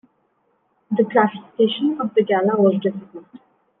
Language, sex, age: English, female, 19-29